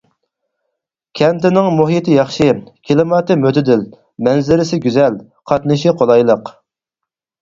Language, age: Uyghur, 30-39